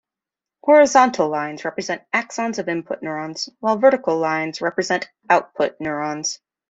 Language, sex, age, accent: English, female, 30-39, United States English